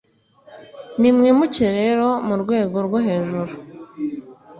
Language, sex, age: Kinyarwanda, female, 19-29